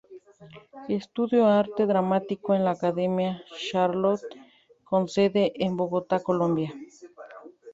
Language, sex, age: Spanish, female, 30-39